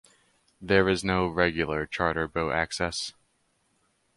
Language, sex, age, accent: English, male, 19-29, United States English